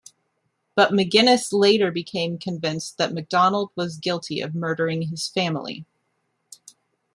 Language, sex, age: English, female, 40-49